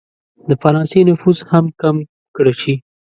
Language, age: Pashto, 19-29